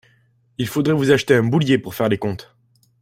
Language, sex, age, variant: French, male, 19-29, Français de métropole